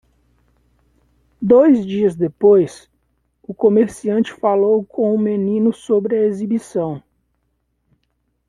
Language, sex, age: Portuguese, male, 30-39